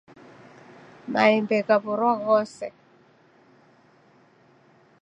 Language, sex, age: Taita, female, 60-69